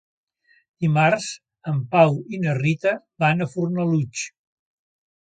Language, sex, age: Catalan, male, 70-79